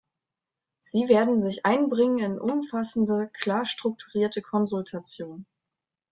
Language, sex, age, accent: German, female, 19-29, Deutschland Deutsch